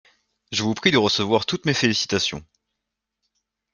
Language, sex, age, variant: French, male, 19-29, Français de métropole